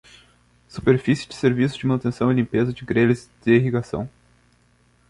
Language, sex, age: Portuguese, male, 19-29